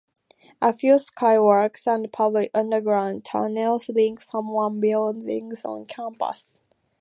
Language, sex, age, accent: English, female, under 19, England English